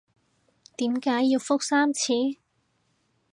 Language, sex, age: Cantonese, female, 30-39